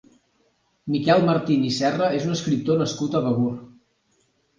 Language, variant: Catalan, Central